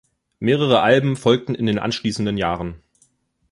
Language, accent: German, Deutschland Deutsch